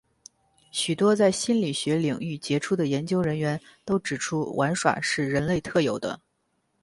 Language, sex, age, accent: Chinese, male, 19-29, 出生地：北京市